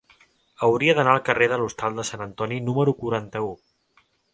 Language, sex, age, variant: Catalan, male, 19-29, Central